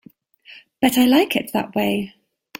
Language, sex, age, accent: English, female, 30-39, England English